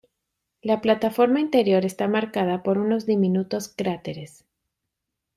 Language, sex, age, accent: Spanish, female, 30-39, México